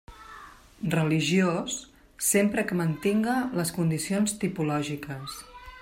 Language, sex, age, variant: Catalan, female, 40-49, Central